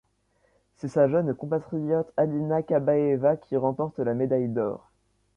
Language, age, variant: French, under 19, Français de métropole